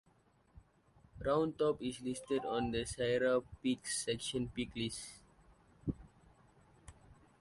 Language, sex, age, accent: English, male, 19-29, United States English